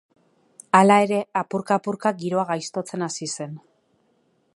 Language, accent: Basque, Mendebalekoa (Araba, Bizkaia, Gipuzkoako mendebaleko herri batzuk)